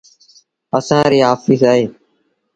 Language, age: Sindhi Bhil, 19-29